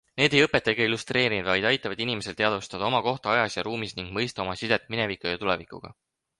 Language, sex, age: Estonian, male, 19-29